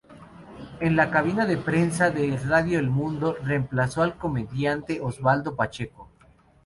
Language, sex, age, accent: Spanish, male, 19-29, México